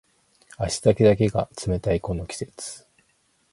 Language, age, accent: Japanese, 30-39, 標準語